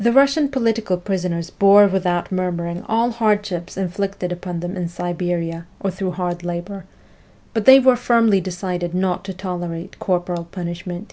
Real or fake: real